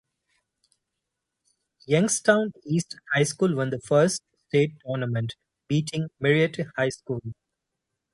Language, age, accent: English, 30-39, United States English; India and South Asia (India, Pakistan, Sri Lanka)